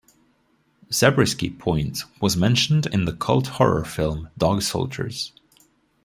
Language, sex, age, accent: English, male, 30-39, United States English